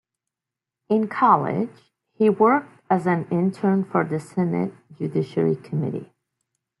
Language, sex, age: English, female, 40-49